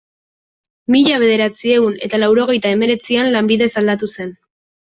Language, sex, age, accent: Basque, female, 19-29, Mendebalekoa (Araba, Bizkaia, Gipuzkoako mendebaleko herri batzuk)